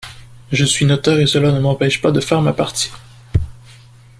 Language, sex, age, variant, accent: French, male, 19-29, Français d'Amérique du Nord, Français du Canada